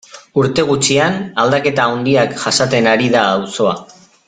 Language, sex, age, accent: Basque, male, 40-49, Mendebalekoa (Araba, Bizkaia, Gipuzkoako mendebaleko herri batzuk)